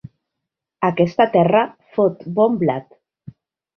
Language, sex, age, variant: Catalan, female, 40-49, Nord-Occidental